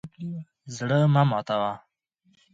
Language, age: Pashto, 19-29